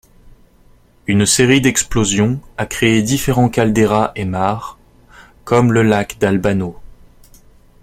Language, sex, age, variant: French, male, 19-29, Français de métropole